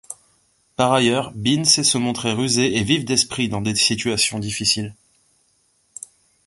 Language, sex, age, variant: French, male, 40-49, Français de métropole